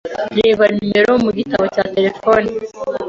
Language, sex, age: Kinyarwanda, female, 19-29